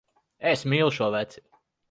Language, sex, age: Latvian, male, 30-39